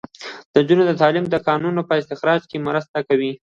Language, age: Pashto, under 19